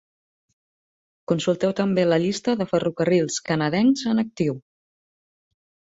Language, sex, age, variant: Catalan, female, 40-49, Central